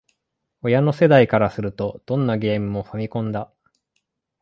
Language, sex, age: Japanese, male, 19-29